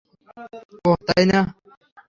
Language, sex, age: Bengali, male, under 19